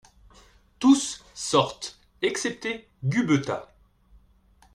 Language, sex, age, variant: French, male, 30-39, Français de métropole